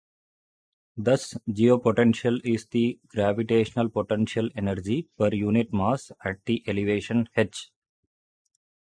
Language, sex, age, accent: English, male, 30-39, India and South Asia (India, Pakistan, Sri Lanka)